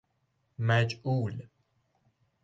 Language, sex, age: Persian, male, 19-29